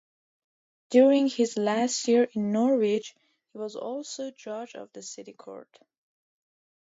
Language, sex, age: English, female, under 19